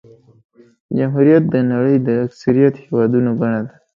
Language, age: Pashto, 19-29